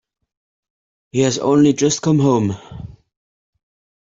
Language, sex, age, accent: English, male, 40-49, England English